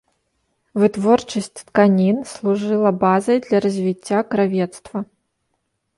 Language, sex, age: Belarusian, female, 30-39